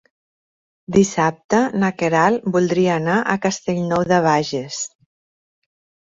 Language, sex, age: Catalan, female, 40-49